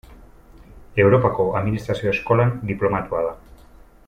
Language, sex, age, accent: Basque, male, 40-49, Mendebalekoa (Araba, Bizkaia, Gipuzkoako mendebaleko herri batzuk)